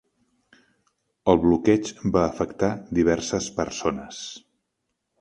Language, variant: Catalan, Central